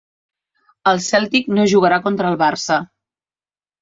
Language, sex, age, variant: Catalan, female, 50-59, Central